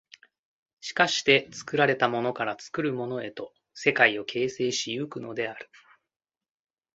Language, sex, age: Japanese, male, 30-39